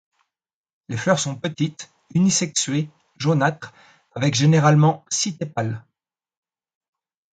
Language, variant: French, Français de métropole